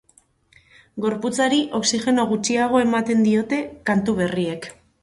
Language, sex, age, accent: Basque, female, 30-39, Mendebalekoa (Araba, Bizkaia, Gipuzkoako mendebaleko herri batzuk)